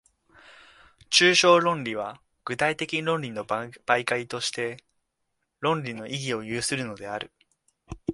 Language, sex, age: Japanese, male, 19-29